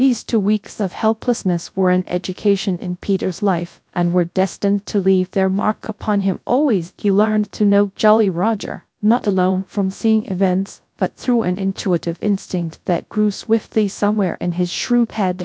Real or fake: fake